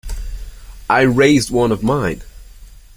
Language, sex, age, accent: English, male, under 19, United States English